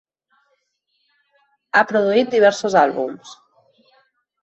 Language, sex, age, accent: Catalan, female, 30-39, valencià